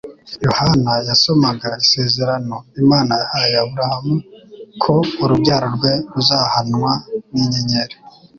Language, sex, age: Kinyarwanda, male, 19-29